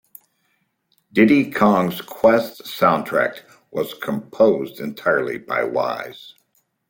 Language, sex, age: English, male, 60-69